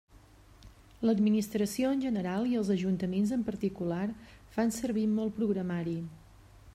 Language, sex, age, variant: Catalan, female, 40-49, Central